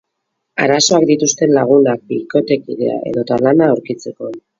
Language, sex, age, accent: Basque, female, 30-39, Mendebalekoa (Araba, Bizkaia, Gipuzkoako mendebaleko herri batzuk)